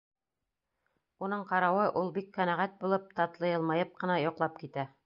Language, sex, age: Bashkir, female, 40-49